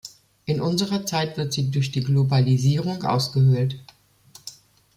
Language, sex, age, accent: German, female, 50-59, Deutschland Deutsch